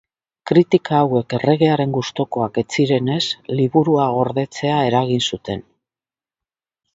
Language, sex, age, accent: Basque, female, 60-69, Mendebalekoa (Araba, Bizkaia, Gipuzkoako mendebaleko herri batzuk)